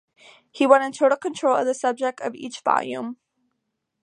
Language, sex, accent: English, female, United States English